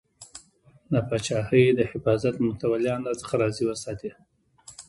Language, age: Pashto, 40-49